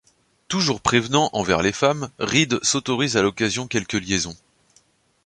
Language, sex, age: French, male, 30-39